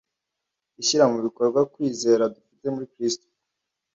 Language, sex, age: Kinyarwanda, male, under 19